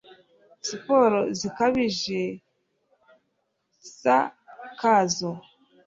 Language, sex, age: Kinyarwanda, female, 30-39